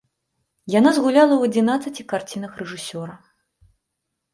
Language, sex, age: Belarusian, female, 30-39